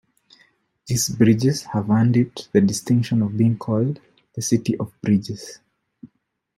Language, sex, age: English, male, 30-39